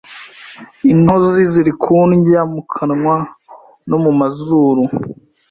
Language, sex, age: Kinyarwanda, female, 19-29